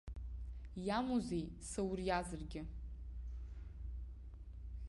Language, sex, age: Abkhazian, female, 19-29